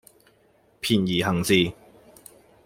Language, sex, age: Cantonese, male, 30-39